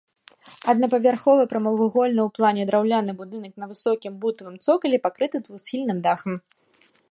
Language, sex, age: Belarusian, female, 19-29